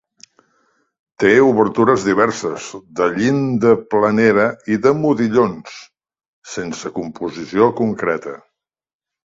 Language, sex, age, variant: Catalan, male, 60-69, Central